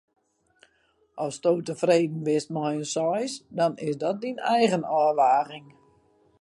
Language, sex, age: Western Frisian, female, 50-59